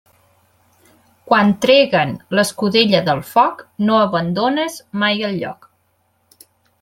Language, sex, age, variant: Catalan, female, 19-29, Central